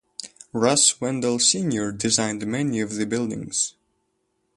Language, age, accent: English, under 19, United States English